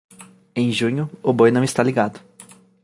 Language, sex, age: Portuguese, male, 19-29